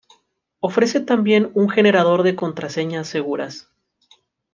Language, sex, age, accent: Spanish, male, 19-29, México